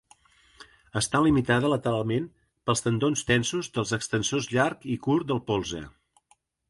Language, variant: Catalan, Central